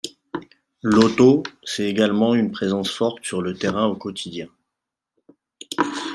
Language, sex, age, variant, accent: French, male, 40-49, Français du nord de l'Afrique, Français du Maroc